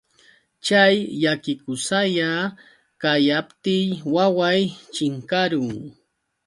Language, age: Yauyos Quechua, 30-39